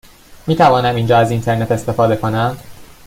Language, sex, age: Persian, male, 19-29